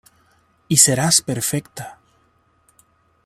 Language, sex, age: Spanish, male, 30-39